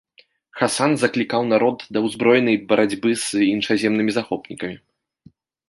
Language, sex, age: Belarusian, male, 19-29